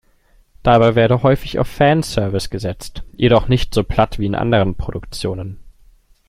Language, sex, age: German, male, 19-29